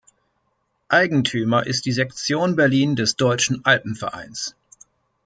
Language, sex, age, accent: German, male, 30-39, Deutschland Deutsch